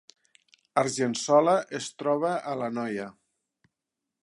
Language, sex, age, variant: Catalan, male, 50-59, Septentrional